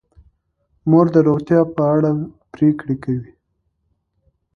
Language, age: Pashto, 19-29